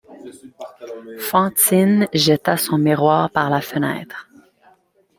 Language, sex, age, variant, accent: French, female, 19-29, Français d'Amérique du Nord, Français du Canada